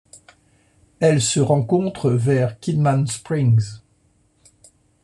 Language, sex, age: French, male, 60-69